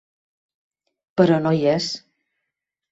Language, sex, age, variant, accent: Catalan, female, 50-59, Central, central